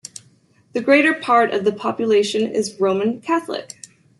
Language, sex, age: English, female, 30-39